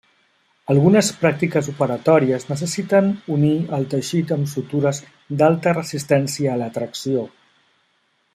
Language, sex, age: Catalan, male, 40-49